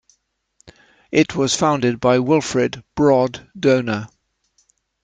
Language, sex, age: English, male, 70-79